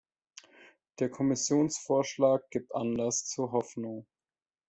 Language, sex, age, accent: German, male, 30-39, Deutschland Deutsch